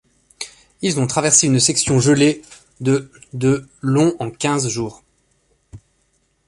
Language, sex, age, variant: French, male, 30-39, Français de métropole